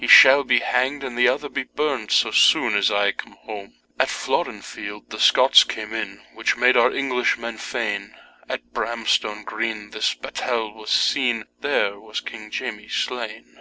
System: none